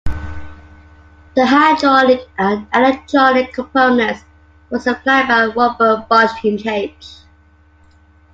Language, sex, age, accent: English, female, 40-49, Scottish English